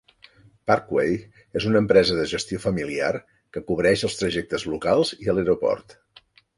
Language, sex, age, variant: Catalan, male, 60-69, Central